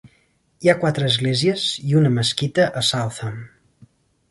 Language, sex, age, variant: Catalan, male, 40-49, Central